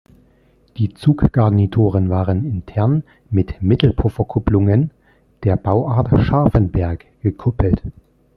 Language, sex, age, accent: German, male, 30-39, Deutschland Deutsch